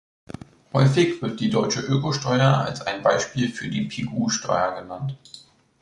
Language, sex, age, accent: German, male, 19-29, Deutschland Deutsch